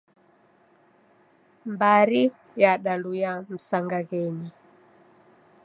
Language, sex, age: Taita, female, 60-69